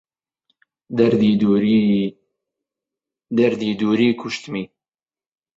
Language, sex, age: Central Kurdish, male, 19-29